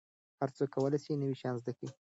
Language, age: Pashto, under 19